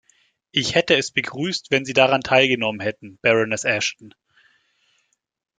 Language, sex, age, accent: German, male, 19-29, Deutschland Deutsch